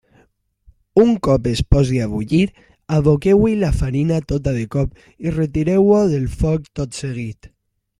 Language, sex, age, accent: Catalan, male, under 19, valencià